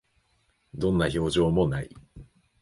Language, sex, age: Japanese, male, 19-29